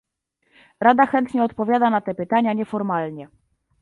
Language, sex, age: Polish, female, 19-29